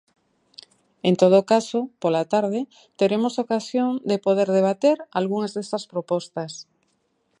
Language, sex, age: Galician, female, 40-49